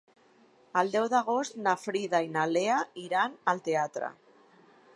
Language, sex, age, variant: Catalan, female, 50-59, Central